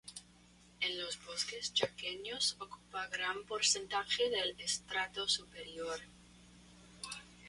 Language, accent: Spanish, España: Islas Canarias